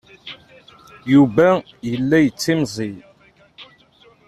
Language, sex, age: Kabyle, male, 19-29